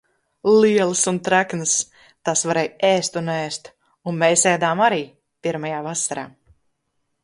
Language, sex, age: Latvian, female, 19-29